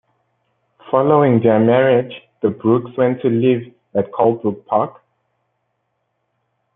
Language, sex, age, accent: English, male, 19-29, Southern African (South Africa, Zimbabwe, Namibia)